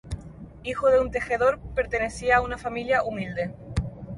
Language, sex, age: Spanish, female, 19-29